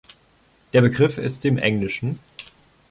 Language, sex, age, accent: German, male, 19-29, Deutschland Deutsch